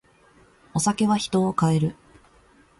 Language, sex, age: Japanese, female, 19-29